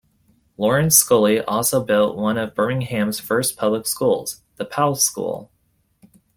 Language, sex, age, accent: English, male, 19-29, United States English